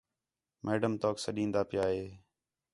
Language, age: Khetrani, 19-29